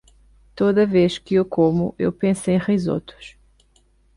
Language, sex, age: Portuguese, female, 30-39